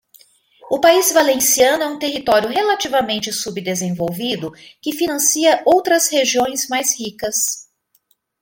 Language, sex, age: Portuguese, female, 50-59